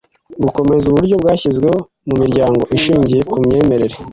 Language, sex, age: Kinyarwanda, male, 50-59